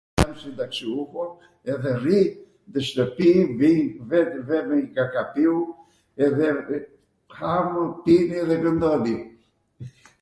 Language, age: Arvanitika Albanian, 70-79